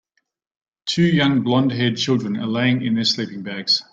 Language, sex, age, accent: English, male, 40-49, Australian English